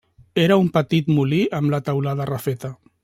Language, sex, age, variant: Catalan, male, 50-59, Central